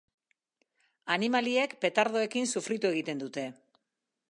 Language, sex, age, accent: Basque, female, 50-59, Mendebalekoa (Araba, Bizkaia, Gipuzkoako mendebaleko herri batzuk)